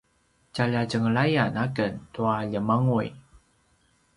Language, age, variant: Paiwan, 30-39, pinayuanan a kinaikacedasan (東排灣語)